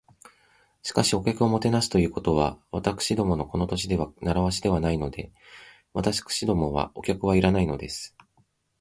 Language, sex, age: Japanese, male, 30-39